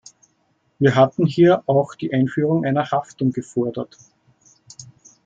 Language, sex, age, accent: German, male, 40-49, Österreichisches Deutsch